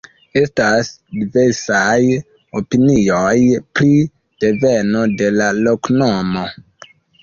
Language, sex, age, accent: Esperanto, male, 19-29, Internacia